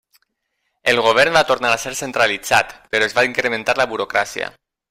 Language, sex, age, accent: Catalan, male, 40-49, valencià